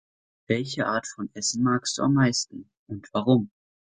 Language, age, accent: German, under 19, Deutschland Deutsch